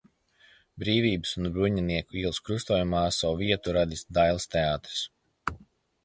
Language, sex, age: Latvian, male, 19-29